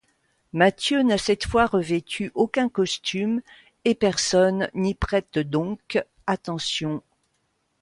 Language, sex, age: French, female, 60-69